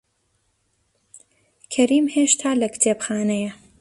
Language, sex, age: Central Kurdish, female, 19-29